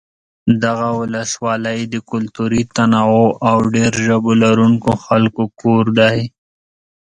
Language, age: Pashto, 30-39